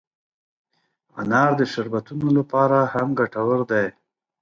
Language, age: Pashto, 30-39